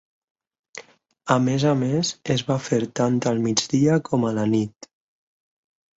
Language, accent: Catalan, valencià